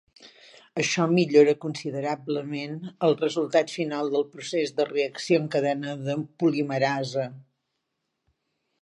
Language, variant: Catalan, Central